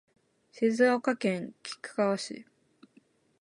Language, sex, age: Japanese, female, 19-29